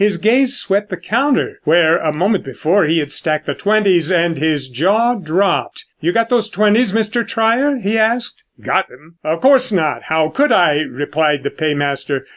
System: none